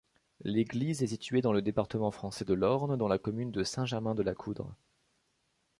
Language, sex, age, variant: French, male, 19-29, Français de métropole